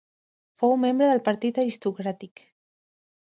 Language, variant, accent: Catalan, Central, central